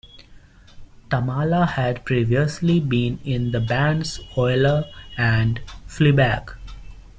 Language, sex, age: English, male, 19-29